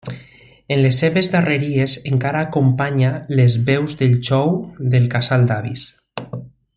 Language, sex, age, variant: Catalan, male, 40-49, Central